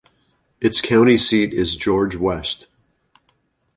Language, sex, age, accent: English, male, 50-59, United States English